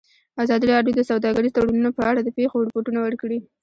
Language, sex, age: Pashto, female, 19-29